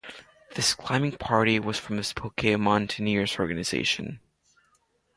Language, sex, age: English, male, under 19